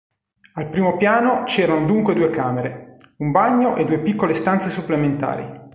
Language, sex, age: Italian, male, 40-49